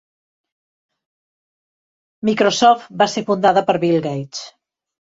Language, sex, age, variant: Catalan, female, 50-59, Central